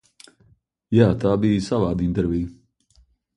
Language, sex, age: Latvian, male, 40-49